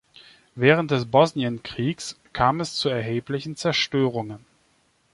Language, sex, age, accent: German, male, 30-39, Deutschland Deutsch